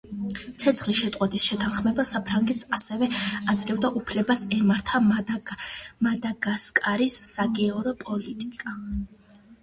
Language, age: Georgian, 30-39